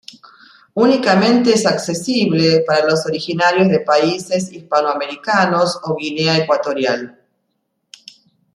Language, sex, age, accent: Spanish, female, 50-59, Rioplatense: Argentina, Uruguay, este de Bolivia, Paraguay